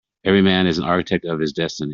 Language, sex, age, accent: English, male, 50-59, United States English